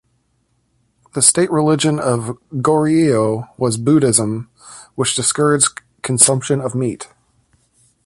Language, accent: English, United States English